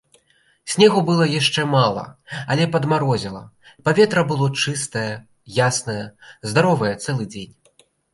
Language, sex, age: Belarusian, male, 19-29